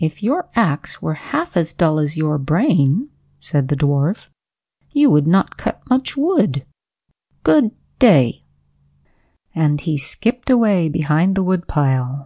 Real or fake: real